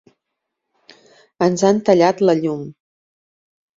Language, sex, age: Catalan, female, 40-49